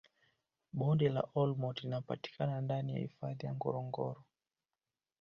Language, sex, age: Swahili, male, 19-29